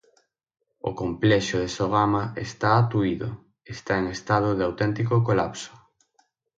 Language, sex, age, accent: Galician, male, 19-29, Central (gheada); Oriental (común en zona oriental); Normativo (estándar)